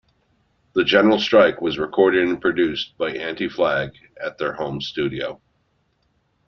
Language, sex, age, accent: English, male, 50-59, United States English